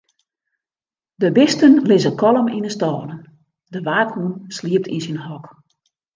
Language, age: Western Frisian, 60-69